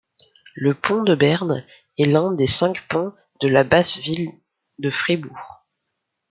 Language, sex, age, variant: French, male, under 19, Français de métropole